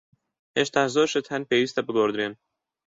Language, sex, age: Central Kurdish, male, under 19